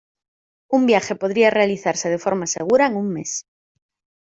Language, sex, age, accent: Spanish, female, 30-39, España: Norte peninsular (Asturias, Castilla y León, Cantabria, País Vasco, Navarra, Aragón, La Rioja, Guadalajara, Cuenca)